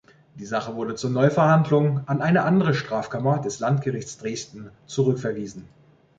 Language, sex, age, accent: German, male, 40-49, Deutschland Deutsch